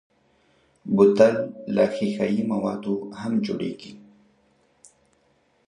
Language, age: Pashto, 30-39